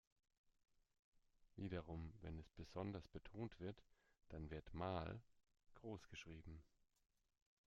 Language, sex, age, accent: German, male, 30-39, Deutschland Deutsch